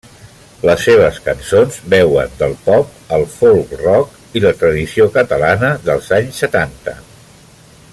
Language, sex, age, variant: Catalan, male, 60-69, Central